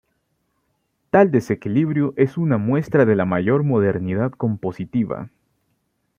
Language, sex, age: Spanish, male, 19-29